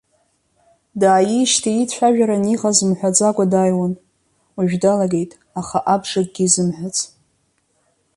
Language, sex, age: Abkhazian, female, 30-39